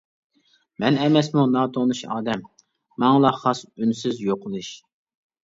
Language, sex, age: Uyghur, male, 19-29